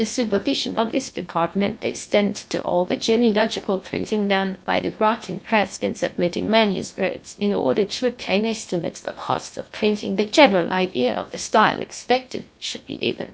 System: TTS, GlowTTS